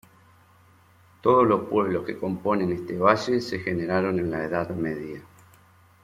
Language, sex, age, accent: Spanish, male, 50-59, Rioplatense: Argentina, Uruguay, este de Bolivia, Paraguay